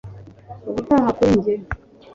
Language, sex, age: Kinyarwanda, female, 30-39